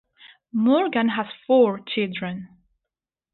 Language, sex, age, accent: English, female, 19-29, England English